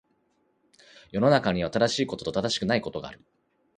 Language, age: Japanese, 30-39